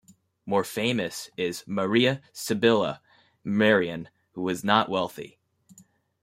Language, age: English, 19-29